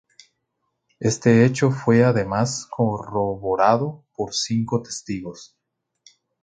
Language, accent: Spanish, América central